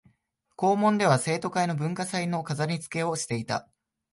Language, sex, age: Japanese, male, 19-29